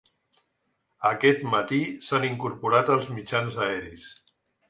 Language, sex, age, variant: Catalan, male, 60-69, Central